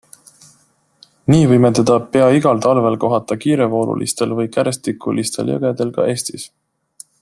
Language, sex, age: Estonian, male, 30-39